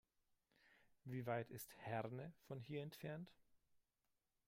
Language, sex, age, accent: German, male, 30-39, Deutschland Deutsch